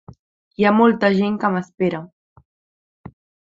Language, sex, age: Catalan, female, under 19